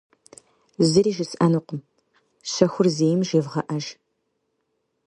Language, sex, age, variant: Kabardian, female, 19-29, Адыгэбзэ (Къэбэрдей, Кирил, псоми зэдай)